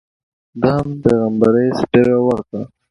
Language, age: Pashto, 19-29